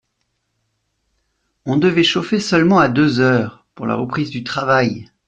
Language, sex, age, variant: French, male, 40-49, Français de métropole